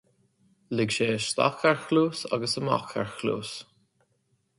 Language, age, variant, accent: Irish, 19-29, Gaeilge na Mumhan, Cainteoir líofa, ní ó dhúchas